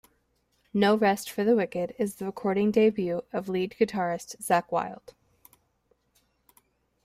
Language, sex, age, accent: English, female, 19-29, England English